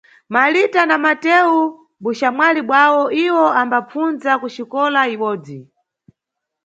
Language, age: Nyungwe, 30-39